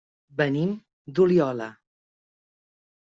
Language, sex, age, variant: Catalan, female, 40-49, Central